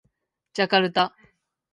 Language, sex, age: Japanese, female, 19-29